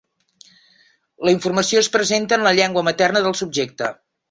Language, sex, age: Catalan, female, 60-69